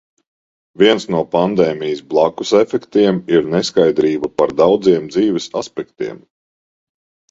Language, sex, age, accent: Latvian, male, 40-49, Rigas